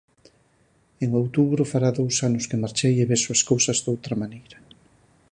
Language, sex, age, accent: Galician, male, 50-59, Atlántico (seseo e gheada)